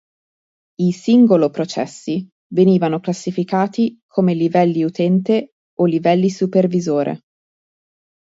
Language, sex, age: Italian, female, 30-39